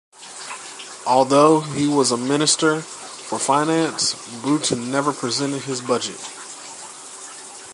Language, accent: English, United States English